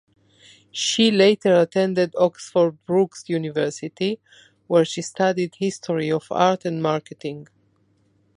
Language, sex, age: English, female, 50-59